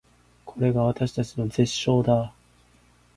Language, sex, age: Japanese, male, 19-29